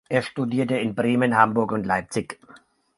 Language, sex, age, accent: German, male, 40-49, Deutschland Deutsch